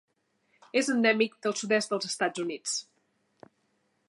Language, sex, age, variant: Catalan, female, 40-49, Central